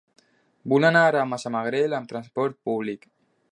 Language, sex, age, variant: Catalan, male, under 19, Alacantí